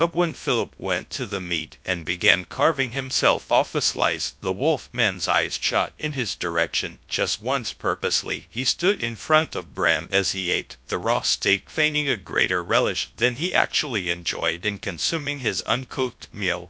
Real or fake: fake